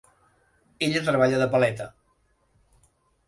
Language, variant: Catalan, Central